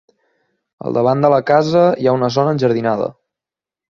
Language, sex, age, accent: Catalan, male, 19-29, Oriental